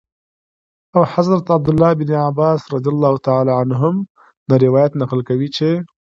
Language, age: Pashto, 19-29